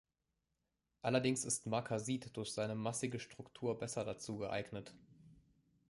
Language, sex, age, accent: German, male, 19-29, Deutschland Deutsch